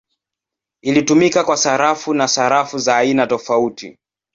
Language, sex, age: Swahili, male, 19-29